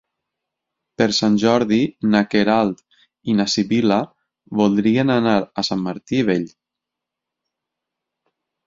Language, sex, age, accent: Catalan, male, 30-39, valencià